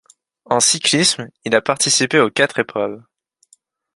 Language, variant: French, Français de métropole